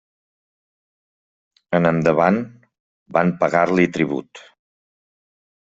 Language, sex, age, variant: Catalan, male, 40-49, Central